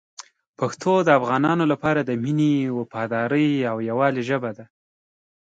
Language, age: Pashto, 19-29